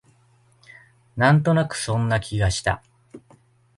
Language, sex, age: Japanese, male, 50-59